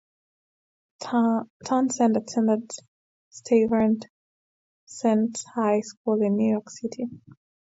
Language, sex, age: English, female, 19-29